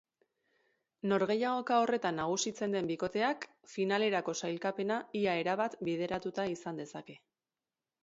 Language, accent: Basque, Erdialdekoa edo Nafarra (Gipuzkoa, Nafarroa)